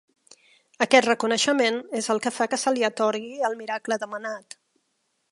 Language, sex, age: Catalan, female, 50-59